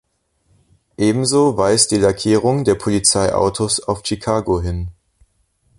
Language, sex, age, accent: German, male, 19-29, Deutschland Deutsch